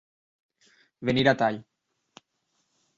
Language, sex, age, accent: Catalan, male, 19-29, valencià